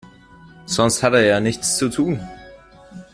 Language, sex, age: German, male, 19-29